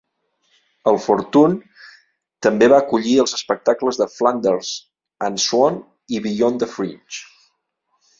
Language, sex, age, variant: Catalan, male, 40-49, Central